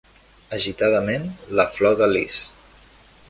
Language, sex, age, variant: Catalan, male, 19-29, Central